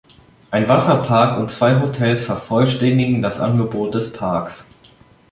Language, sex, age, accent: German, male, under 19, Deutschland Deutsch